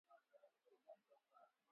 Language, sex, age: Swahili, male, 19-29